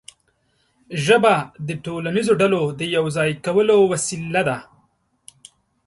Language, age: Pashto, 19-29